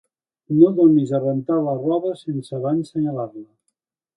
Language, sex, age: Catalan, male, 70-79